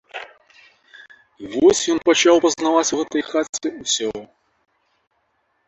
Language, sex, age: Belarusian, male, 40-49